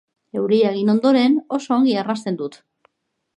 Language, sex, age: Basque, female, 50-59